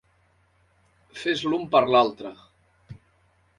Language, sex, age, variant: Catalan, male, 50-59, Central